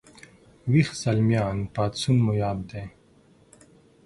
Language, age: Pashto, 30-39